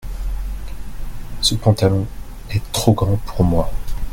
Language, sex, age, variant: French, male, 30-39, Français de métropole